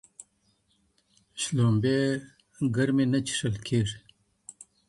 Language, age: Pashto, 50-59